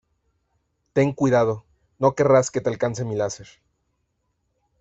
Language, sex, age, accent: Spanish, male, 19-29, México